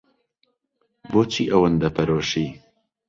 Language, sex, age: Central Kurdish, male, under 19